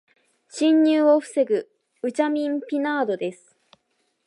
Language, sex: Japanese, female